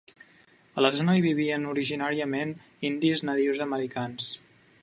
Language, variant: Catalan, Central